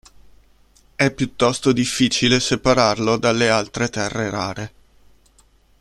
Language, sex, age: Italian, male, 30-39